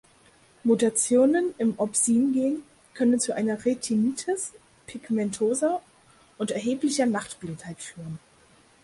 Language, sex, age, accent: German, female, 19-29, Deutschland Deutsch